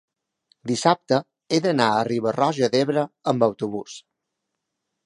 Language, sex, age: Catalan, male, 30-39